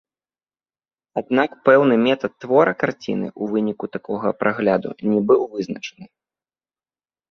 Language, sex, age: Belarusian, male, 30-39